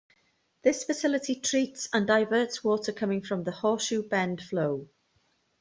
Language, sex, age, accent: English, female, 40-49, Welsh English